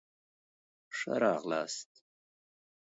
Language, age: Pashto, 40-49